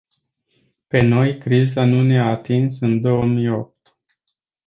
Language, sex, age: Romanian, male, 40-49